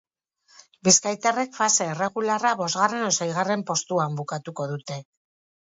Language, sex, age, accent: Basque, female, 50-59, Mendebalekoa (Araba, Bizkaia, Gipuzkoako mendebaleko herri batzuk)